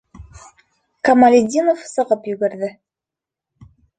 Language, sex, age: Bashkir, female, 19-29